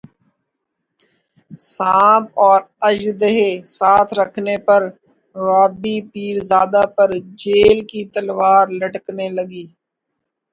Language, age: Urdu, 40-49